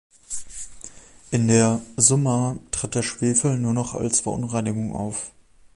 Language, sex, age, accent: German, male, 19-29, Deutschland Deutsch